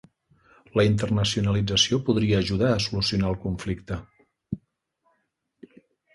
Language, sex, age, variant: Catalan, male, 40-49, Central